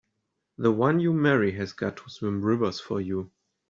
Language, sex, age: English, male, 30-39